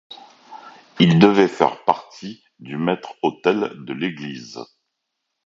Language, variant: French, Français de métropole